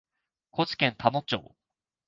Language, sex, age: Japanese, male, 19-29